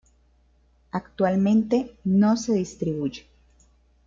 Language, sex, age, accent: Spanish, female, 30-39, Caribe: Cuba, Venezuela, Puerto Rico, República Dominicana, Panamá, Colombia caribeña, México caribeño, Costa del golfo de México